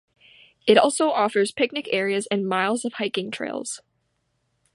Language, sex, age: English, female, 19-29